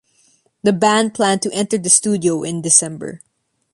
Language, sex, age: English, female, 19-29